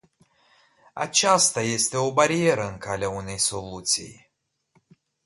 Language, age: Romanian, 19-29